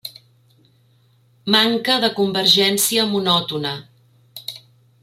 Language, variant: Catalan, Central